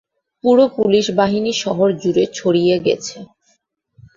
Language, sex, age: Bengali, female, 19-29